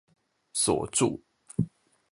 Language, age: Chinese, 19-29